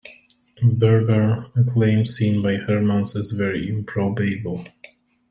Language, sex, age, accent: English, male, 30-39, United States English